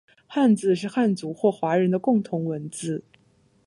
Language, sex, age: Chinese, female, 19-29